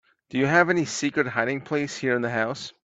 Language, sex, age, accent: English, male, 30-39, United States English